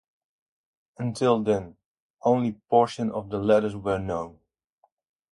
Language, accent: English, United States English